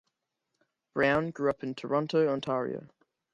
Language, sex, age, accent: English, male, under 19, Australian English